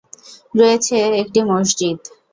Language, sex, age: Bengali, female, 19-29